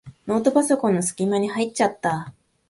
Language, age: Japanese, 19-29